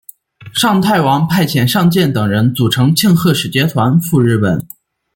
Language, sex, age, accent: Chinese, male, 19-29, 出生地：山西省